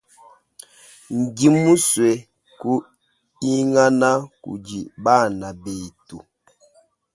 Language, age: Luba-Lulua, 19-29